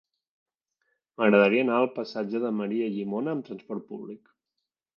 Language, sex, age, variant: Catalan, male, 30-39, Central